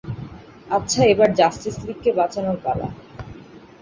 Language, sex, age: Bengali, female, 19-29